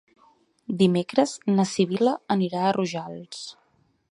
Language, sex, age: Catalan, female, 19-29